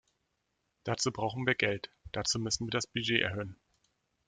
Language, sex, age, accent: German, male, 30-39, Deutschland Deutsch